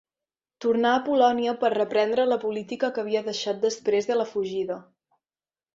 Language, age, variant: Catalan, 19-29, Central